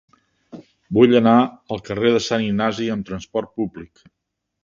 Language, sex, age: Catalan, male, 70-79